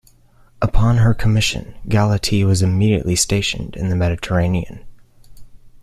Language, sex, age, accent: English, male, 19-29, United States English